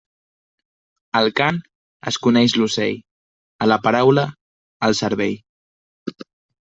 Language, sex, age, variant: Catalan, male, under 19, Central